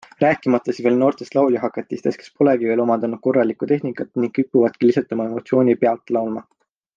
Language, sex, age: Estonian, male, 19-29